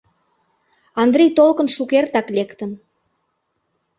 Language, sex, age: Mari, female, 19-29